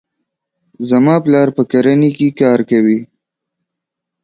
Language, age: Pashto, 19-29